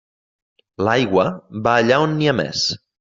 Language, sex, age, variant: Catalan, male, 19-29, Nord-Occidental